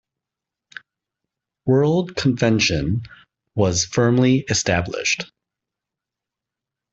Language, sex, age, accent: English, male, 30-39, United States English